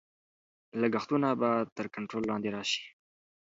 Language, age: Pashto, 19-29